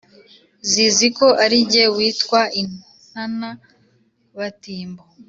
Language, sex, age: Kinyarwanda, female, under 19